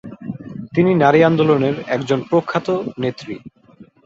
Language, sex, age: Bengali, male, under 19